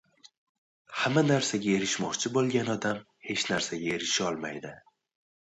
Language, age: Uzbek, 19-29